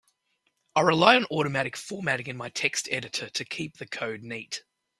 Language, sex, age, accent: English, male, 40-49, Australian English